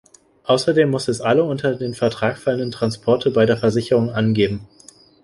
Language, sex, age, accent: German, male, 19-29, Deutschland Deutsch